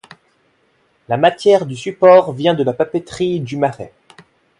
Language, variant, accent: French, Français d'Europe, Français de Suisse